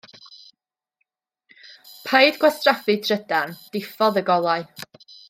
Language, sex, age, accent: Welsh, female, 19-29, Y Deyrnas Unedig Cymraeg